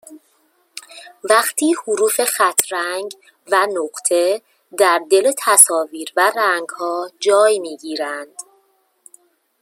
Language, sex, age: Persian, female, 30-39